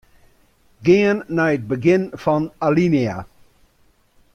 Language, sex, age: Western Frisian, male, 60-69